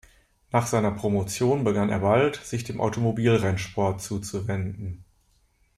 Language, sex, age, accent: German, male, 30-39, Deutschland Deutsch